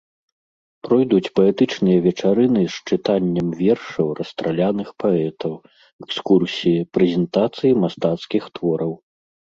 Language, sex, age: Belarusian, male, 40-49